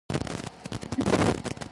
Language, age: English, 19-29